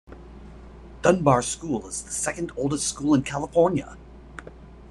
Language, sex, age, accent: English, male, 40-49, United States English